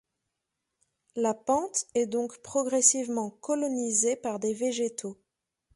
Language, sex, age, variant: French, female, 30-39, Français de métropole